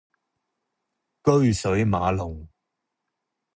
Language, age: Cantonese, 40-49